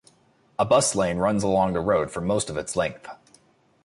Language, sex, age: English, male, 19-29